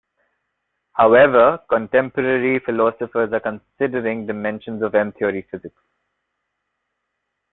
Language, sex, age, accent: English, male, 19-29, India and South Asia (India, Pakistan, Sri Lanka)